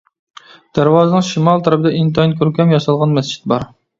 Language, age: Uyghur, 40-49